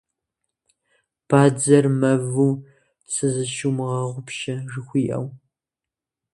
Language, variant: Kabardian, Адыгэбзэ (Къэбэрдей, Кирил, псоми зэдай)